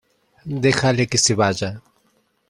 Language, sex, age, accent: Spanish, male, 30-39, Rioplatense: Argentina, Uruguay, este de Bolivia, Paraguay